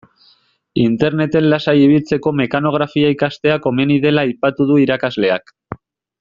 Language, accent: Basque, Erdialdekoa edo Nafarra (Gipuzkoa, Nafarroa)